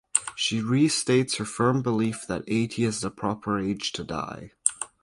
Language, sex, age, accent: English, male, under 19, Canadian English